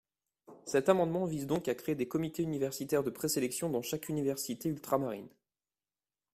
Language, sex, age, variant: French, male, 30-39, Français de métropole